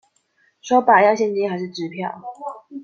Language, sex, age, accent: Chinese, female, 19-29, 出生地：彰化縣